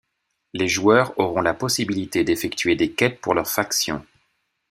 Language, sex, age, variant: French, male, 50-59, Français de métropole